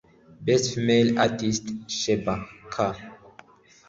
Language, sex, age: Kinyarwanda, male, 19-29